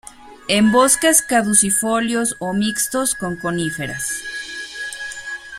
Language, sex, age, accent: Spanish, female, 40-49, México